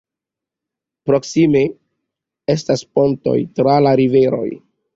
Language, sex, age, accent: Esperanto, male, 30-39, Internacia